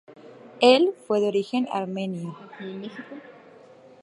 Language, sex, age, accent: Spanish, female, 19-29, México